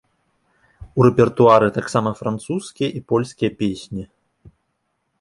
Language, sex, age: Belarusian, male, 19-29